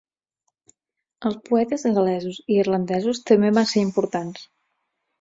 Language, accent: Catalan, Garrotxi